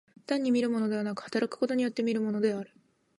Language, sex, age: Japanese, female, 19-29